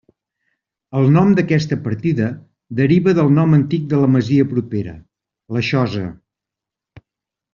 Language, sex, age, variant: Catalan, male, 50-59, Central